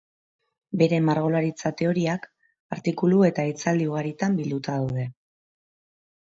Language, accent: Basque, Mendebalekoa (Araba, Bizkaia, Gipuzkoako mendebaleko herri batzuk)